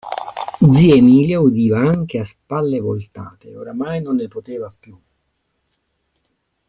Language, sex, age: Italian, male, 40-49